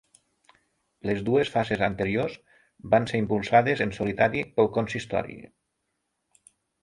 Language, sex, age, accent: Catalan, male, 40-49, Lleidatà